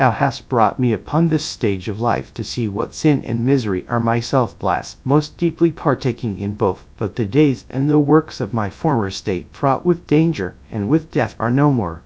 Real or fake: fake